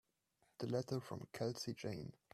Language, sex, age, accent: English, male, 19-29, England English